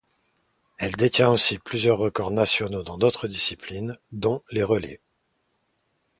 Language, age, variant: French, 40-49, Français de métropole